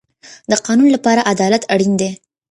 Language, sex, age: Pashto, female, 19-29